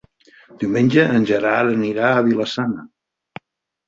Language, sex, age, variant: Catalan, male, 60-69, Central